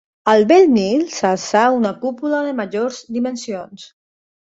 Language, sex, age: Catalan, female, 40-49